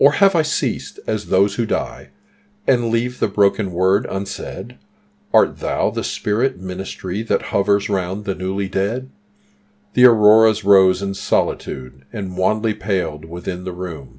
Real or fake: real